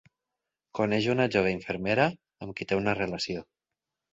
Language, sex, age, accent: Catalan, male, 40-49, valencià